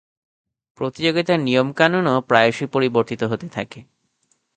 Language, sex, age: Bengali, male, 19-29